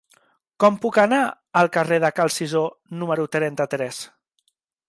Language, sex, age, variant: Catalan, male, 19-29, Central